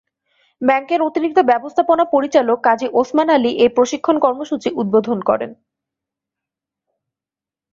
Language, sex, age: Bengali, female, 19-29